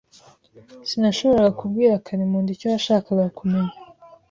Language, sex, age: Kinyarwanda, female, 19-29